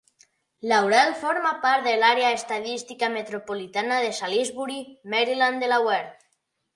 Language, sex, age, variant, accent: Catalan, male, under 19, Nord-Occidental, Tortosí